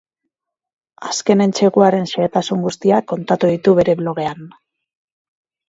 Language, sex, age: Basque, female, 40-49